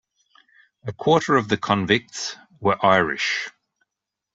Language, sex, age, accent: English, male, 40-49, Australian English